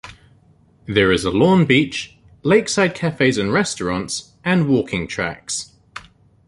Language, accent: English, New Zealand English